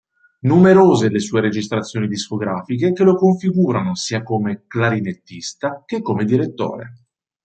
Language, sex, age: Italian, male, 30-39